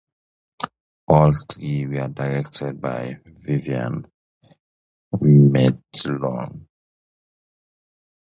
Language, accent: English, England English